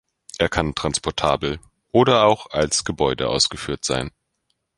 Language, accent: German, Deutschland Deutsch